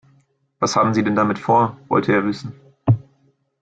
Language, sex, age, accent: German, male, 19-29, Deutschland Deutsch